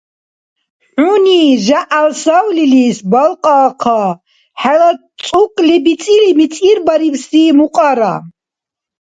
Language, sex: Dargwa, female